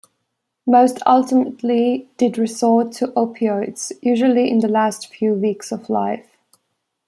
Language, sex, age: English, female, 19-29